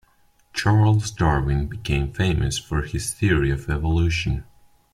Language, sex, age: English, male, 19-29